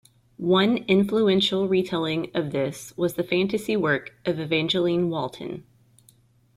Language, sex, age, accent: English, female, 30-39, United States English